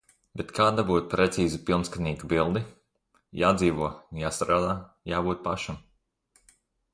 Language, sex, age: Latvian, male, under 19